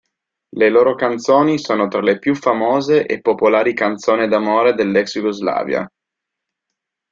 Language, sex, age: Italian, male, 30-39